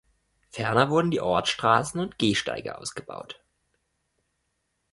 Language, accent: German, Deutschland Deutsch